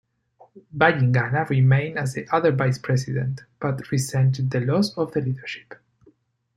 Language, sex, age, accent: English, male, 40-49, United States English